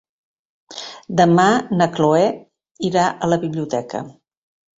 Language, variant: Catalan, Central